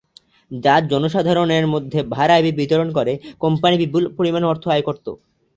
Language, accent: Bengali, Bengali